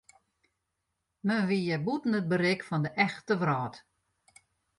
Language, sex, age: Western Frisian, female, 60-69